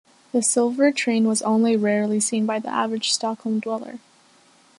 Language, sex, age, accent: English, female, under 19, United States English